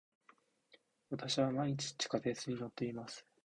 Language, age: Japanese, 19-29